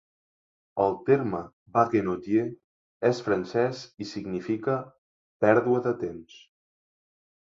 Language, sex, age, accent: Catalan, male, 19-29, Empordanès